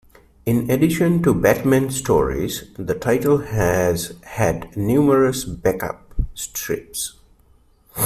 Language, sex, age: English, male, 30-39